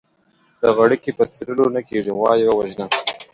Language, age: Pashto, 19-29